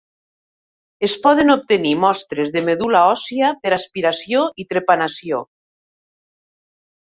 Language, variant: Catalan, Nord-Occidental